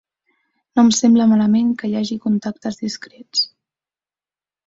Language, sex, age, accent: Catalan, female, 19-29, Camp de Tarragona